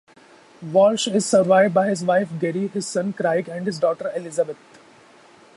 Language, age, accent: English, 19-29, India and South Asia (India, Pakistan, Sri Lanka)